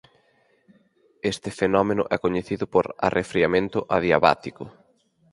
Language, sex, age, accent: Galician, male, 19-29, Normativo (estándar)